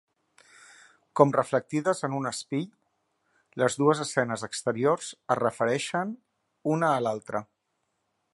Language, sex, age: Catalan, male, 40-49